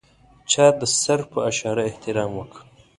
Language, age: Pashto, 19-29